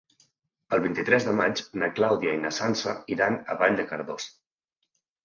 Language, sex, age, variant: Catalan, male, 19-29, Central